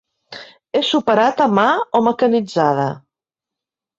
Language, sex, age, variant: Catalan, female, 50-59, Central